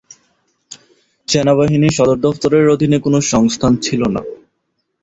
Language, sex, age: Bengali, male, 19-29